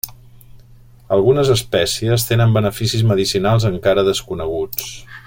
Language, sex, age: Catalan, male, 50-59